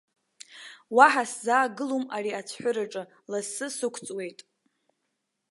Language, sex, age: Abkhazian, female, 19-29